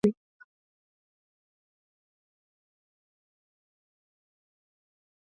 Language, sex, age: Swahili, female, 19-29